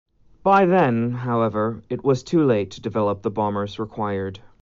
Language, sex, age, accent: English, male, 30-39, Canadian English